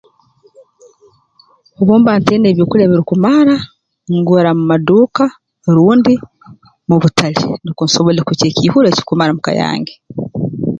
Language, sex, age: Tooro, female, 30-39